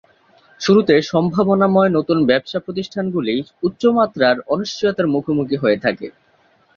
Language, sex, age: Bengali, male, 19-29